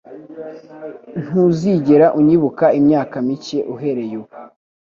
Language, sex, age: Kinyarwanda, male, under 19